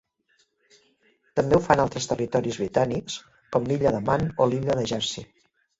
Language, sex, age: Catalan, female, 60-69